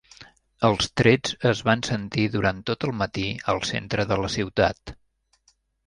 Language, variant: Catalan, Central